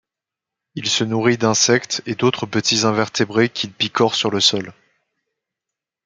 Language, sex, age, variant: French, male, 19-29, Français de métropole